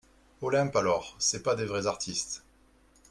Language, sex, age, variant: French, male, 30-39, Français de métropole